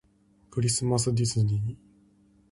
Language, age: Japanese, 19-29